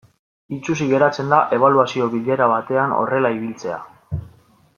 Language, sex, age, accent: Basque, male, 19-29, Mendebalekoa (Araba, Bizkaia, Gipuzkoako mendebaleko herri batzuk)